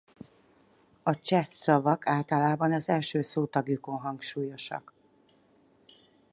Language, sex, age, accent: Hungarian, female, 40-49, budapesti